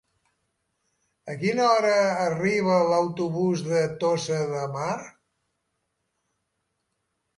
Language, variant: Catalan, Central